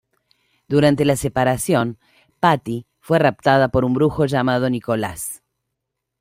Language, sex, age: Spanish, female, 50-59